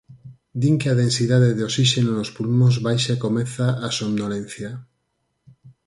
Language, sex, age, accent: Galician, male, 40-49, Normativo (estándar)